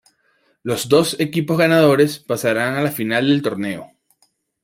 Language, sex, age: Spanish, male, 19-29